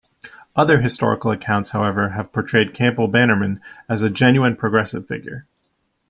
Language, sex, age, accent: English, male, 30-39, United States English